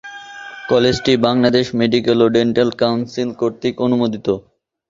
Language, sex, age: Bengali, male, under 19